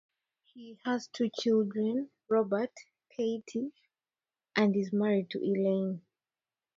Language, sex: English, female